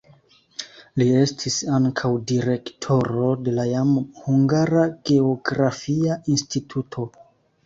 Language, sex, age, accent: Esperanto, male, 19-29, Internacia